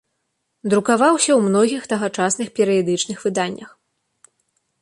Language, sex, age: Belarusian, female, 19-29